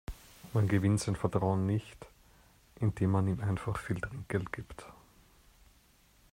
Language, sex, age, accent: German, male, 30-39, Österreichisches Deutsch